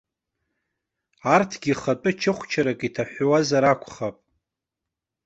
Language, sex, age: Abkhazian, male, 30-39